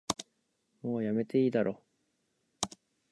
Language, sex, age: Japanese, male, 19-29